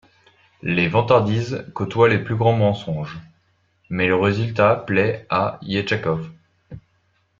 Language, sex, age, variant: French, male, 19-29, Français de métropole